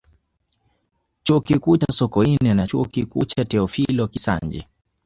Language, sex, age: Swahili, male, 19-29